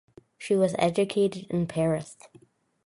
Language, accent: English, United States English